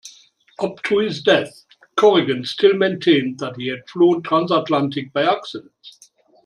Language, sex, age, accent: English, male, 60-69, England English